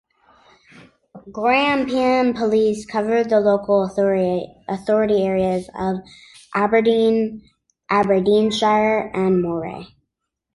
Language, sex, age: English, male, 19-29